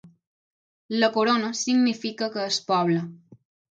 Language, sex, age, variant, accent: Catalan, female, under 19, Balear, balear; mallorquí